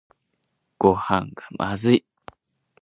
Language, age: Japanese, 19-29